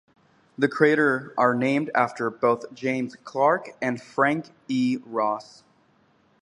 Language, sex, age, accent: English, male, 19-29, United States English